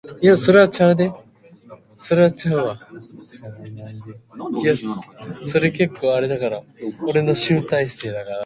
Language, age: Japanese, 19-29